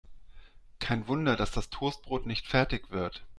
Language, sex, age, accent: German, male, 40-49, Deutschland Deutsch